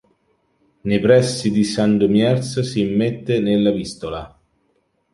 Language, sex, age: Italian, male, 30-39